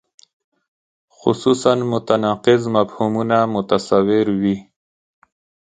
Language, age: Pashto, 30-39